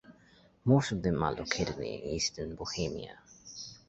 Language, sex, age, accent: English, male, 19-29, England English